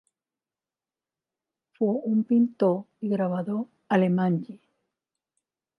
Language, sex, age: Catalan, female, 60-69